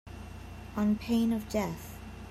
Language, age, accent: English, 19-29, United States English